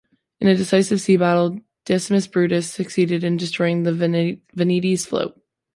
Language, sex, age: English, female, 19-29